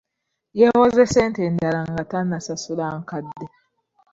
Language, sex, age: Ganda, female, 19-29